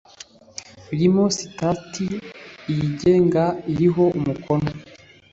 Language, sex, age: Kinyarwanda, male, 19-29